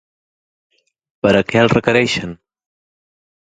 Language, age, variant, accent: Catalan, 30-39, Central, central